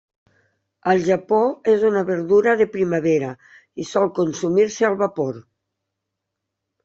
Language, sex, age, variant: Catalan, female, 50-59, Nord-Occidental